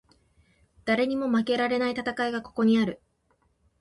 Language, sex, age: Japanese, female, 19-29